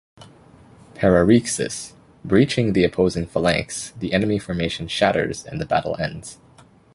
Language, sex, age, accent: English, male, 19-29, Canadian English